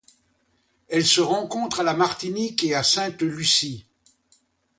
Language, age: French, 70-79